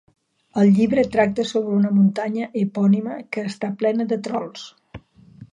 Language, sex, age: Catalan, female, 70-79